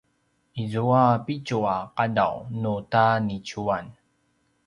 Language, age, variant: Paiwan, 30-39, pinayuanan a kinaikacedasan (東排灣語)